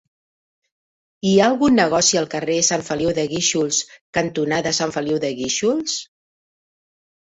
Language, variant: Catalan, Central